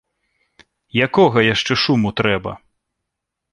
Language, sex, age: Belarusian, male, 30-39